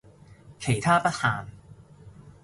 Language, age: Cantonese, 40-49